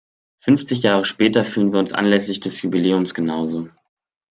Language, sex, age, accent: German, male, 19-29, Deutschland Deutsch